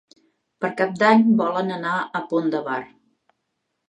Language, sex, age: Catalan, female, 40-49